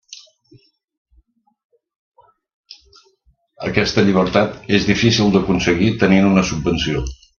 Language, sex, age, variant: Catalan, male, 70-79, Central